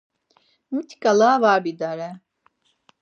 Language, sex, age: Laz, female, 50-59